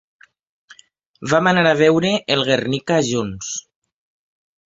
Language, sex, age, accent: Catalan, male, 19-29, valencià